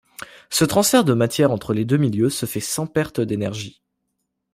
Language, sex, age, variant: French, male, under 19, Français de métropole